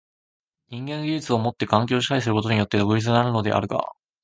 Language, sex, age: Japanese, male, under 19